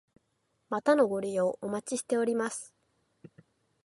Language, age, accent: Japanese, 19-29, 標準語